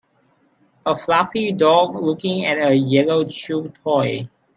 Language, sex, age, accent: English, male, 19-29, Malaysian English